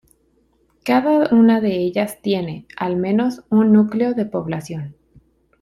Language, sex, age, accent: Spanish, female, 30-39, México